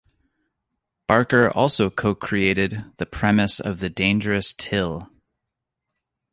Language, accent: English, United States English